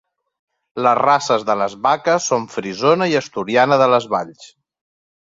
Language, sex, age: Catalan, male, 40-49